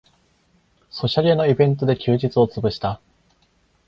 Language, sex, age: Japanese, male, 19-29